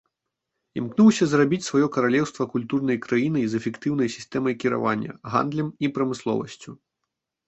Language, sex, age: Belarusian, male, 19-29